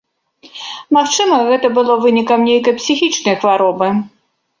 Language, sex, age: Belarusian, female, 60-69